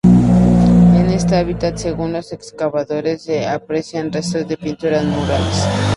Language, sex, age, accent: Spanish, female, 19-29, México